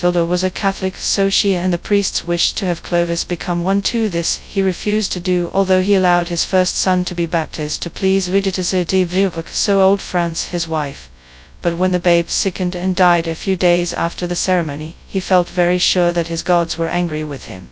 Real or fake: fake